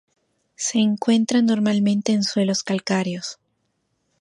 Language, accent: Spanish, Andino-Pacífico: Colombia, Perú, Ecuador, oeste de Bolivia y Venezuela andina